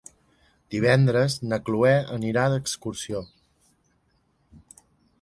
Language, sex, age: Catalan, male, 40-49